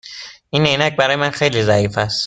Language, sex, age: Persian, male, 19-29